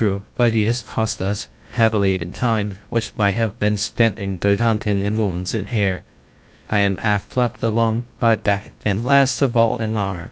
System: TTS, GlowTTS